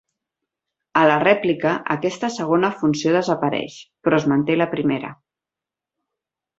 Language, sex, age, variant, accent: Catalan, female, 40-49, Central, tarragoní